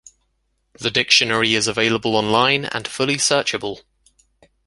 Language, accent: English, England English